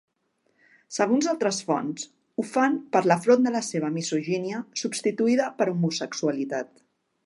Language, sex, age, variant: Catalan, female, 50-59, Central